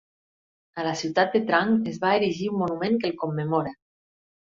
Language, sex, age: Catalan, female, 50-59